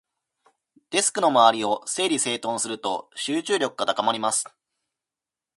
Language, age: Japanese, 19-29